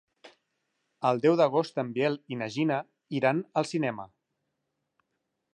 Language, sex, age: Catalan, male, 40-49